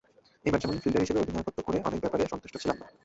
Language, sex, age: Bengali, male, 19-29